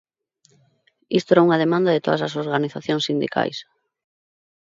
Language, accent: Galician, Neofalante